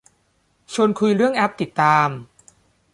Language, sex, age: Thai, male, under 19